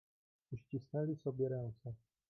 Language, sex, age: Polish, male, 19-29